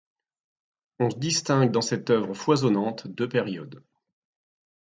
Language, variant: French, Français de métropole